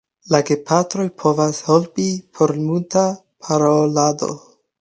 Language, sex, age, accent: Esperanto, male, 19-29, Internacia